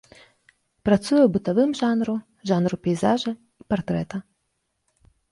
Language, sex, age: Belarusian, female, 30-39